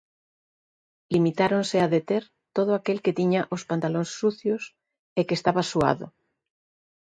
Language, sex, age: Galician, female, 50-59